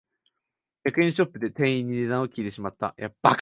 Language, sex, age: Japanese, male, 19-29